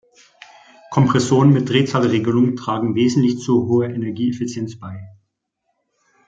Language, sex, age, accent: German, male, 50-59, Deutschland Deutsch